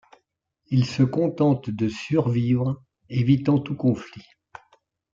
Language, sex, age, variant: French, male, 70-79, Français de métropole